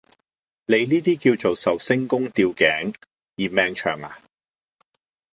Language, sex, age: Cantonese, male, 50-59